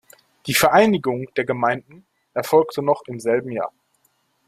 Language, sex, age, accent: German, male, 30-39, Deutschland Deutsch